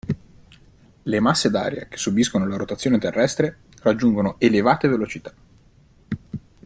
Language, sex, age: Italian, male, 19-29